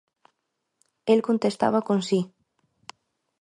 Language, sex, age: Galician, female, 19-29